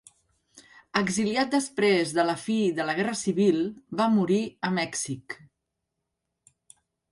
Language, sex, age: Catalan, female, 50-59